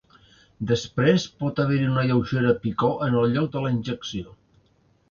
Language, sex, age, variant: Catalan, male, 50-59, Central